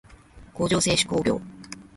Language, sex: Japanese, female